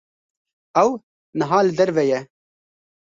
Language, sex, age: Kurdish, male, 19-29